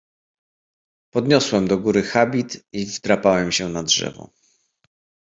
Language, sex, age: Polish, male, 30-39